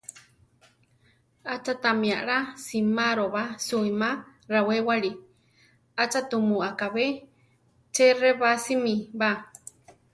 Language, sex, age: Central Tarahumara, female, 30-39